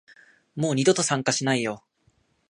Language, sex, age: Japanese, male, 19-29